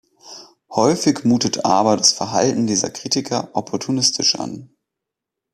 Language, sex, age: German, male, 19-29